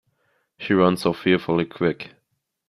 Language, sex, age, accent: English, male, 19-29, United States English